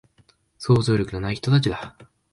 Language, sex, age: Japanese, male, under 19